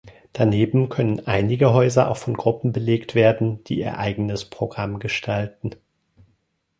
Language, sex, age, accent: German, male, 40-49, Deutschland Deutsch